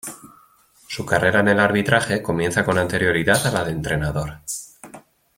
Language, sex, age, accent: Spanish, male, 30-39, España: Norte peninsular (Asturias, Castilla y León, Cantabria, País Vasco, Navarra, Aragón, La Rioja, Guadalajara, Cuenca)